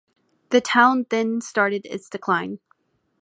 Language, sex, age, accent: English, female, under 19, United States English